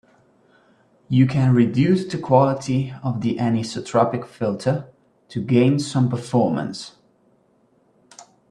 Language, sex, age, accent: English, male, 19-29, England English